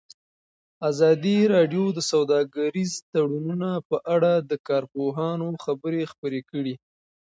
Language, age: Pashto, 19-29